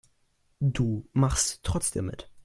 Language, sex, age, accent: German, male, under 19, Deutschland Deutsch